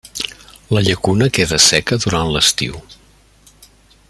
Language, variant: Catalan, Central